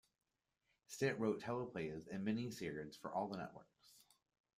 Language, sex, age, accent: English, male, 19-29, Canadian English